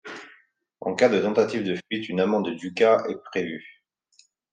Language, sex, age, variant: French, male, 30-39, Français de métropole